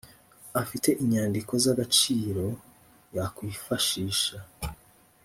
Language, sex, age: Kinyarwanda, female, 30-39